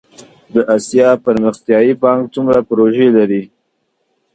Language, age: Pashto, 30-39